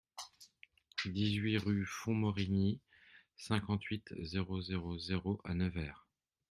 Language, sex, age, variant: French, male, 40-49, Français de métropole